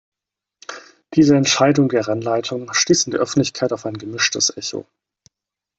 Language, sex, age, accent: German, male, 40-49, Deutschland Deutsch